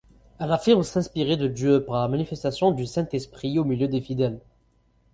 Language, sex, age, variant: French, male, 19-29, Français du nord de l'Afrique